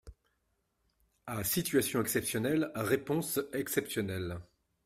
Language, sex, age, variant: French, male, 50-59, Français de métropole